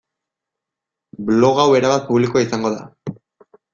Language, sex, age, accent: Basque, male, 19-29, Erdialdekoa edo Nafarra (Gipuzkoa, Nafarroa)